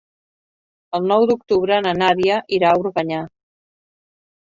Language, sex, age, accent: Catalan, female, 50-59, Català central